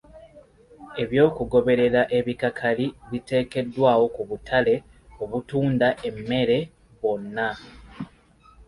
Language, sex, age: Ganda, male, 19-29